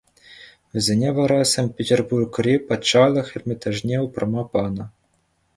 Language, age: Chuvash, 19-29